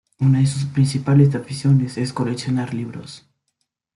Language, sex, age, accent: Spanish, male, under 19, México